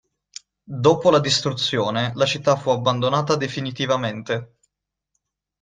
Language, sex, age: Italian, male, 19-29